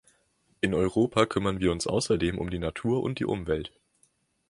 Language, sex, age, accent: German, male, 19-29, Deutschland Deutsch